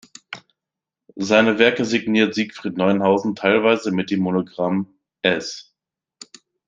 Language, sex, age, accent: German, male, 19-29, Deutschland Deutsch